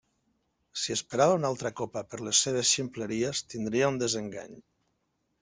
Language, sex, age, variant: Catalan, male, 50-59, Central